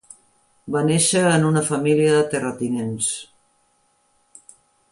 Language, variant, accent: Catalan, Central, central